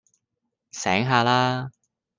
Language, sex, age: Cantonese, male, 19-29